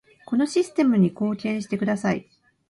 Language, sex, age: Japanese, female, 50-59